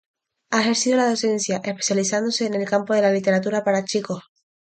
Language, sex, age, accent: Spanish, female, 19-29, España: Islas Canarias